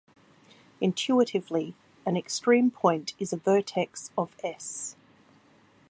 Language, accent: English, Australian English